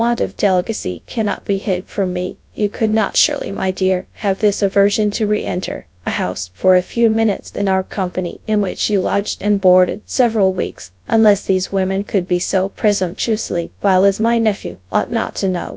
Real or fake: fake